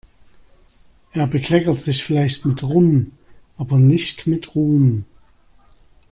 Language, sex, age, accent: German, male, 50-59, Deutschland Deutsch